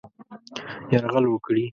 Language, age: Pashto, 19-29